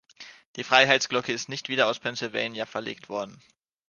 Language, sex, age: German, male, 19-29